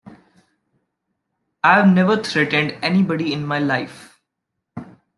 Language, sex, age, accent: English, male, 19-29, India and South Asia (India, Pakistan, Sri Lanka)